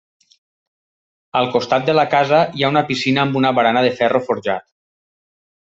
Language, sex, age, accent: Catalan, male, 40-49, valencià